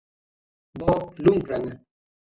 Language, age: Italian, 40-49